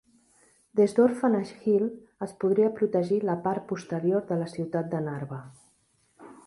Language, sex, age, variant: Catalan, female, 40-49, Central